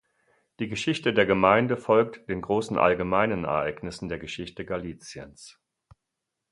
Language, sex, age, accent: German, male, 60-69, Deutschland Deutsch